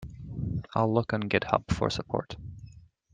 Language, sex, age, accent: English, male, 19-29, England English